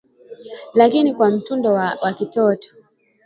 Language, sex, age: Swahili, female, 19-29